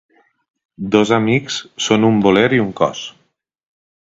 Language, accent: Catalan, valencià